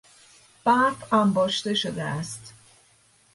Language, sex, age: Persian, female, 30-39